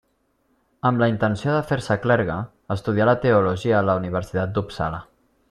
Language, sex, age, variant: Catalan, male, 30-39, Septentrional